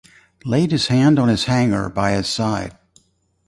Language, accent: English, United States English